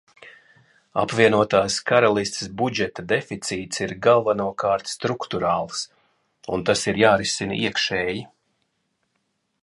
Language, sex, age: Latvian, male, 40-49